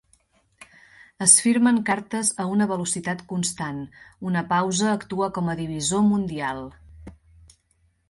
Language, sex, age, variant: Catalan, female, 30-39, Central